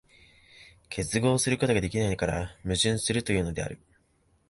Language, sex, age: Japanese, male, 19-29